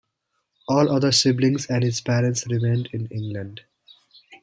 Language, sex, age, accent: English, male, 19-29, United States English